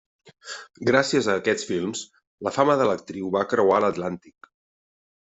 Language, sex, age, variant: Catalan, male, 40-49, Central